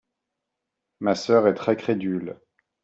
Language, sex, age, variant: French, male, 40-49, Français de métropole